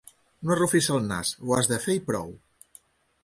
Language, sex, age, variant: Catalan, male, 60-69, Central